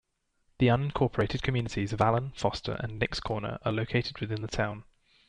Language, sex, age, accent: English, male, 19-29, England English